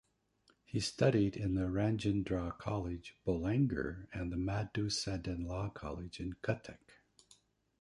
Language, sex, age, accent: English, male, 60-69, United States English